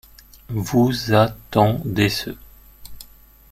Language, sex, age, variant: French, male, 50-59, Français de métropole